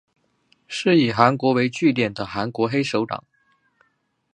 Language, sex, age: Chinese, male, under 19